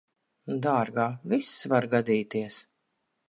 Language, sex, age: Latvian, female, 40-49